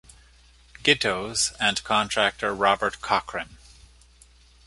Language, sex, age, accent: English, male, 50-59, Canadian English